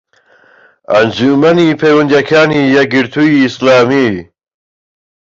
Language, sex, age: Central Kurdish, male, 19-29